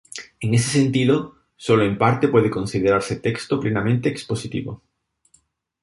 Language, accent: Spanish, España: Sur peninsular (Andalucia, Extremadura, Murcia)